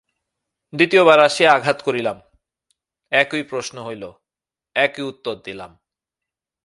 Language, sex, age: Bengali, male, 30-39